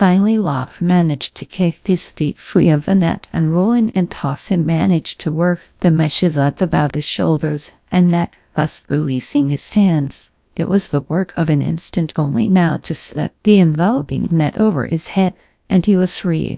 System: TTS, GlowTTS